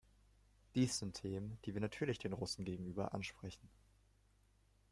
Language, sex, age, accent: German, male, under 19, Deutschland Deutsch